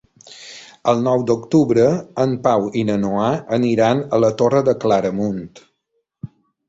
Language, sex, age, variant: Catalan, male, 50-59, Balear